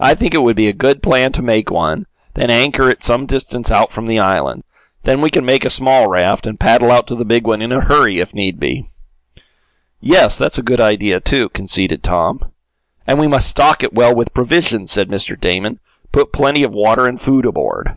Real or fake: real